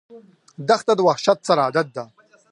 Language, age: Pashto, 19-29